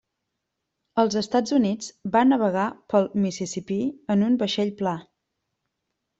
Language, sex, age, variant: Catalan, female, 30-39, Central